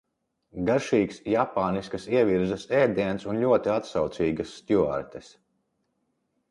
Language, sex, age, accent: Latvian, male, 30-39, Vidzemes